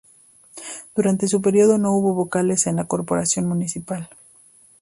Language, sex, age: Spanish, female, 30-39